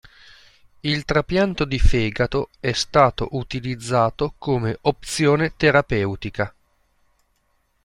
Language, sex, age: Italian, male, 40-49